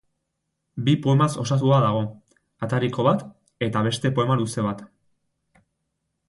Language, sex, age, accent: Basque, male, 19-29, Erdialdekoa edo Nafarra (Gipuzkoa, Nafarroa)